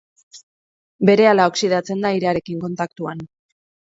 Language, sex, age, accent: Basque, female, 30-39, Mendebalekoa (Araba, Bizkaia, Gipuzkoako mendebaleko herri batzuk)